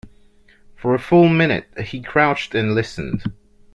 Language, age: English, 19-29